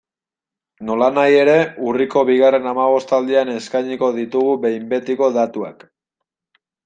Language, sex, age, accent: Basque, male, 19-29, Mendebalekoa (Araba, Bizkaia, Gipuzkoako mendebaleko herri batzuk)